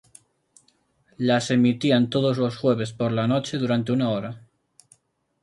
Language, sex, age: Spanish, male, 30-39